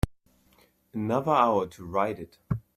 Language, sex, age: English, male, 19-29